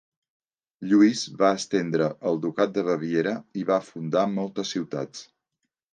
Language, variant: Catalan, Central